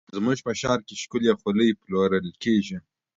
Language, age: Pashto, 19-29